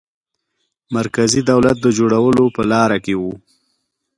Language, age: Pashto, 30-39